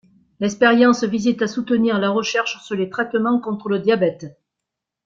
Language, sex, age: French, female, 60-69